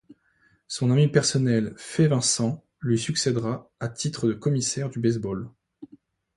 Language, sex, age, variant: French, male, 19-29, Français de métropole